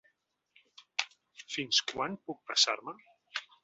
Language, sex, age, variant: Catalan, male, 40-49, Central